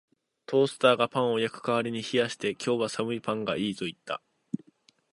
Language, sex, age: Japanese, male, 19-29